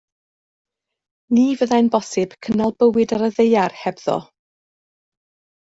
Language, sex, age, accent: Welsh, female, 50-59, Y Deyrnas Unedig Cymraeg